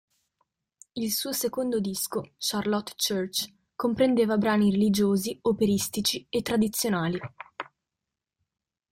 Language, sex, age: Italian, female, 19-29